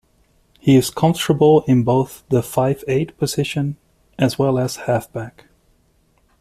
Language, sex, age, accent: English, male, 30-39, United States English